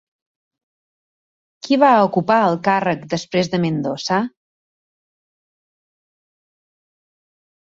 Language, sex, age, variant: Catalan, female, 40-49, Balear